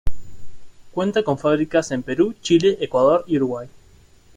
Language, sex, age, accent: Spanish, male, 19-29, Rioplatense: Argentina, Uruguay, este de Bolivia, Paraguay